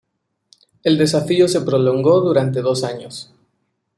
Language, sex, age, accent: Spanish, male, 19-29, México